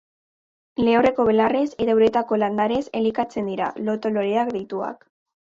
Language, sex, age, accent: Basque, female, under 19, Mendebalekoa (Araba, Bizkaia, Gipuzkoako mendebaleko herri batzuk)